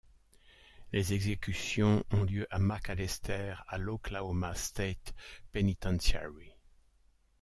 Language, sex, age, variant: French, male, 60-69, Français de métropole